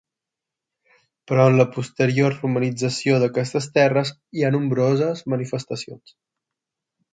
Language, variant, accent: Catalan, Balear, menorquí